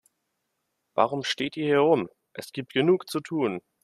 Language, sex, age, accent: German, male, 19-29, Deutschland Deutsch